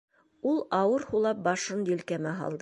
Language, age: Bashkir, 60-69